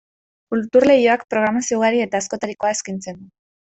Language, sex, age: Basque, female, 19-29